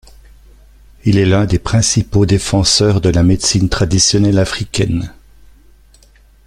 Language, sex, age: French, male, 50-59